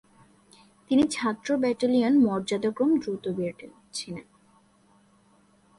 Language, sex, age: Bengali, female, 19-29